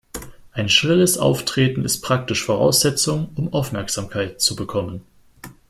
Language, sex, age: German, female, 19-29